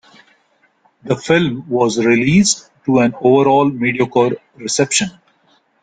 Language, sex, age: English, male, 50-59